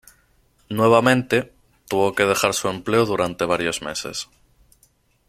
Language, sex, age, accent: Spanish, male, 19-29, España: Centro-Sur peninsular (Madrid, Toledo, Castilla-La Mancha)